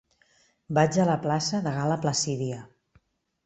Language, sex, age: Catalan, female, 50-59